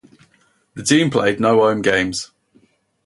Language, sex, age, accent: English, male, 19-29, England English